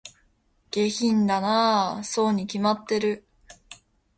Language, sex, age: Japanese, female, under 19